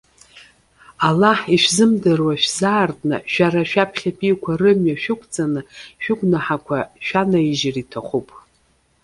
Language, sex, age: Abkhazian, female, 40-49